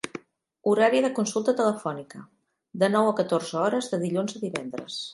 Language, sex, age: Catalan, female, 50-59